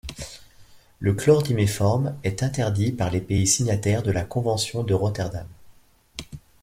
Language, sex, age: French, male, 40-49